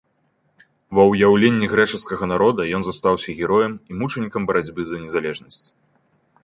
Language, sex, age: Belarusian, male, 19-29